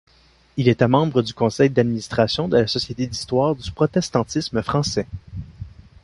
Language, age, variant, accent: French, 19-29, Français d'Amérique du Nord, Français du Canada